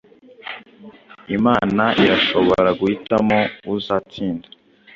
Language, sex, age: Kinyarwanda, male, under 19